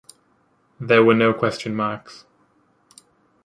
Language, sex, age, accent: English, male, 19-29, England English